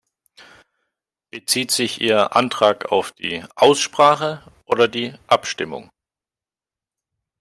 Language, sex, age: German, male, 30-39